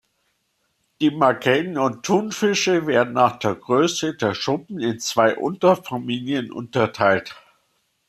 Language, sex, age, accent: German, male, 60-69, Deutschland Deutsch